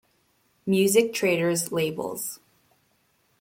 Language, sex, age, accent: English, female, 19-29, United States English